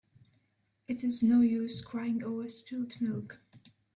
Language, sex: English, female